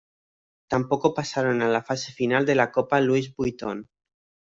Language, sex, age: Spanish, male, 19-29